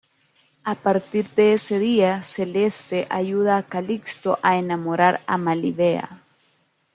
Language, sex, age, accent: Spanish, female, 19-29, América central